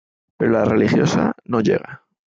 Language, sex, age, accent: Spanish, male, 40-49, España: Sur peninsular (Andalucia, Extremadura, Murcia)